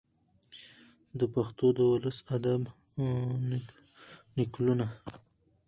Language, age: Pashto, 19-29